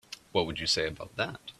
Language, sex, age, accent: English, male, 19-29, Canadian English